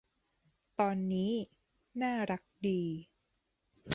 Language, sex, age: Thai, female, 30-39